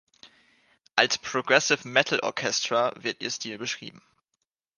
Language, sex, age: German, male, 19-29